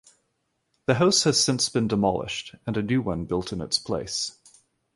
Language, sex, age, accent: English, male, 30-39, Canadian English